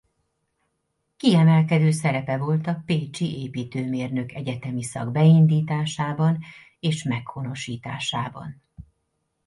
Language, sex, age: Hungarian, female, 40-49